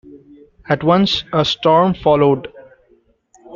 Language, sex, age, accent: English, male, 19-29, India and South Asia (India, Pakistan, Sri Lanka)